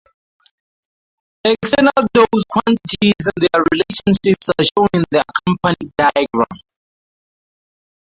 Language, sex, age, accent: English, male, 19-29, Southern African (South Africa, Zimbabwe, Namibia)